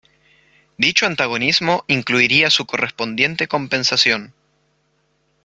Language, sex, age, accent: Spanish, male, 19-29, Rioplatense: Argentina, Uruguay, este de Bolivia, Paraguay